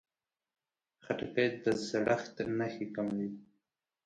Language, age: Pashto, 19-29